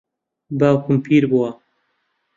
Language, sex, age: Central Kurdish, male, 19-29